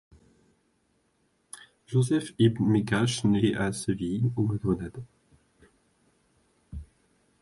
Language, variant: French, Français de métropole